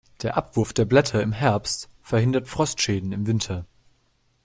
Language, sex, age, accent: German, male, 19-29, Deutschland Deutsch